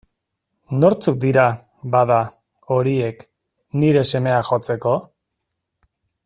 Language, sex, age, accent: Basque, male, 40-49, Erdialdekoa edo Nafarra (Gipuzkoa, Nafarroa)